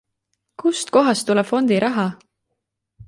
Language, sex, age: Estonian, female, 19-29